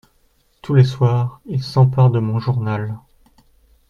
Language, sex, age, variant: French, male, 19-29, Français de métropole